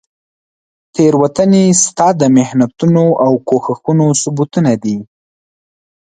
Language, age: Pashto, 19-29